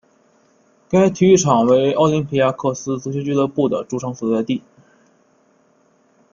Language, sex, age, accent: Chinese, male, 19-29, 出生地：山东省